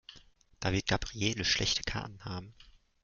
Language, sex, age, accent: German, male, 19-29, Deutschland Deutsch